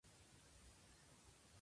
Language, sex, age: Japanese, female, 19-29